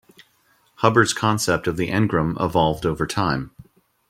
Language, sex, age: English, male, 30-39